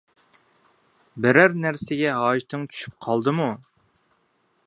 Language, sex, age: Uyghur, male, 30-39